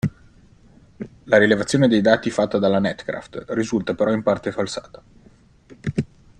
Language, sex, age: Italian, male, 19-29